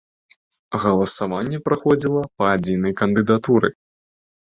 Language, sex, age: Belarusian, male, under 19